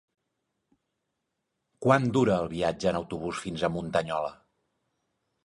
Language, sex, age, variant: Catalan, male, 40-49, Central